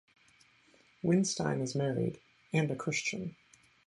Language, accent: English, United States English